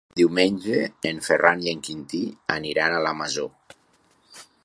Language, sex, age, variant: Catalan, male, 40-49, Nord-Occidental